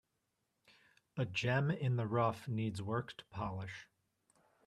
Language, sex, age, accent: English, male, 19-29, United States English